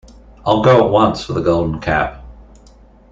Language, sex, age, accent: English, male, 40-49, Australian English